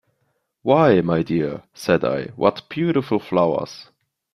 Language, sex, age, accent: English, male, 19-29, United States English